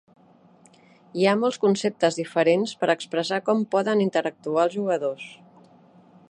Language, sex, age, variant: Catalan, female, 50-59, Central